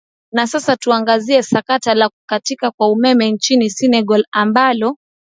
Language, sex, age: Swahili, female, 19-29